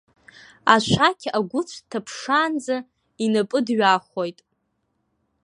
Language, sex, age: Abkhazian, female, under 19